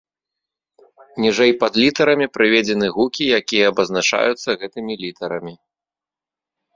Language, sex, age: Belarusian, male, 30-39